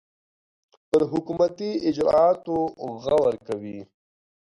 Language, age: Pashto, 19-29